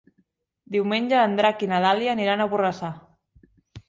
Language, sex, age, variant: Catalan, female, 19-29, Central